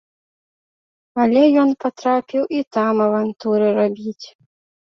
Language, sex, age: Belarusian, female, 19-29